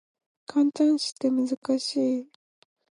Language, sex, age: Japanese, female, 19-29